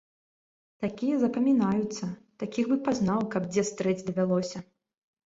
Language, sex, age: Belarusian, female, 19-29